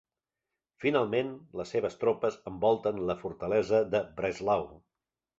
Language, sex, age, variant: Catalan, male, 60-69, Central